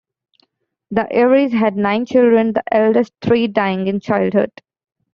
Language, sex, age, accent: English, female, 19-29, United States English